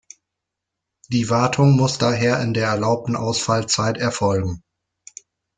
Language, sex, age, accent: German, male, 40-49, Deutschland Deutsch